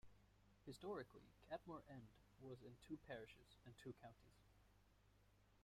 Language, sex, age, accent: English, male, 19-29, United States English